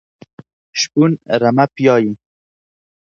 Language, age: Pashto, 19-29